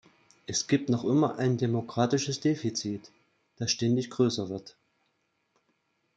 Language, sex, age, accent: German, male, 40-49, Deutschland Deutsch